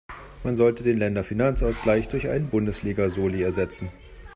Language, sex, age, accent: German, male, 40-49, Deutschland Deutsch